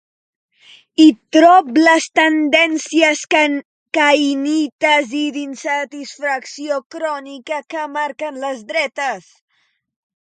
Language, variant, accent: Catalan, Central, central; septentrional